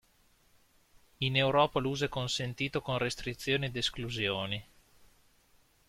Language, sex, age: Italian, male, 30-39